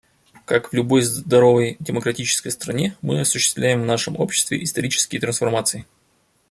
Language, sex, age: Russian, male, 30-39